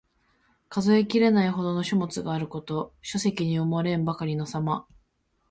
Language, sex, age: Japanese, female, 19-29